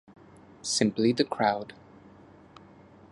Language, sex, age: English, male, 30-39